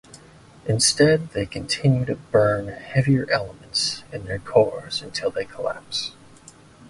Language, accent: English, United States English